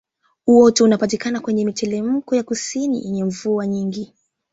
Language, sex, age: Swahili, female, 19-29